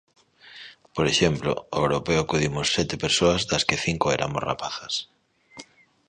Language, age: Galician, 30-39